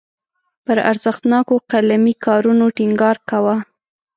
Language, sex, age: Pashto, female, 30-39